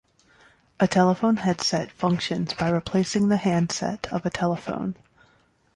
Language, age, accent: English, 30-39, United States English